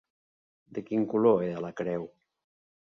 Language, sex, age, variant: Catalan, male, 50-59, Central